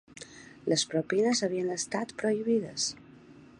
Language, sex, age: Catalan, female, 40-49